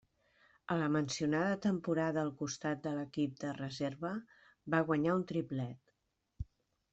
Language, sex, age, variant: Catalan, female, 50-59, Central